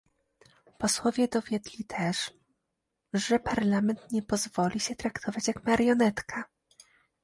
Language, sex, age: Polish, female, 19-29